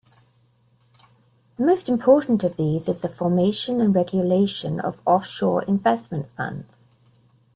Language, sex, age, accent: English, female, 50-59, England English